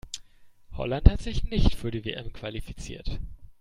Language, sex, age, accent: German, male, 19-29, Deutschland Deutsch